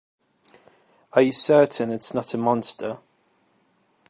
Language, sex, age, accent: English, male, 19-29, England English